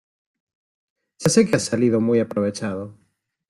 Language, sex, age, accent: Spanish, male, 19-29, Rioplatense: Argentina, Uruguay, este de Bolivia, Paraguay